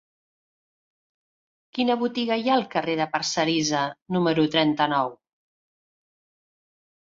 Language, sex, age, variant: Catalan, female, 40-49, Central